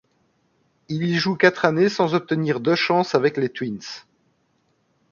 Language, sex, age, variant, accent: French, male, 30-39, Français d'Europe, Français de Belgique